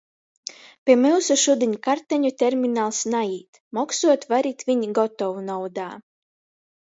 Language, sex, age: Latgalian, female, 19-29